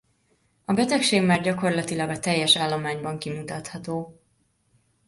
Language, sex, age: Hungarian, female, 19-29